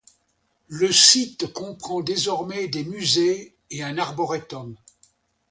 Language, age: French, 70-79